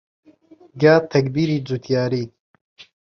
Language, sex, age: Central Kurdish, male, 19-29